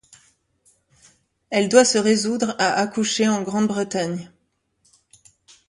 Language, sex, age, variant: French, female, 40-49, Français de métropole